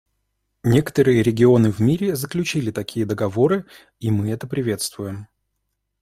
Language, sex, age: Russian, male, 40-49